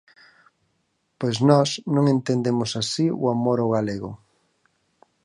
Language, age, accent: Galician, 40-49, Normativo (estándar)